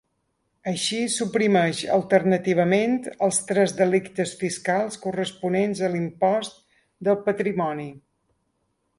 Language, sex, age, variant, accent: Catalan, female, 50-59, Balear, menorquí